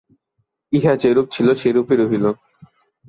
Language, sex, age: Bengali, male, under 19